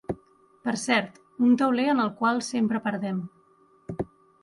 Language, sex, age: Catalan, female, 30-39